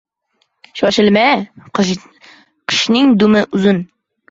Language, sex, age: Uzbek, male, under 19